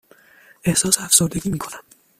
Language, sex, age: Persian, male, 19-29